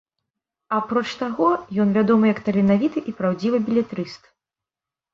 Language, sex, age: Belarusian, female, 30-39